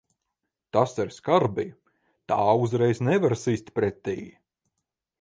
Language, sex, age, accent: Latvian, male, 19-29, Krievu